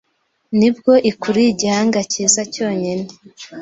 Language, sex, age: Kinyarwanda, female, 19-29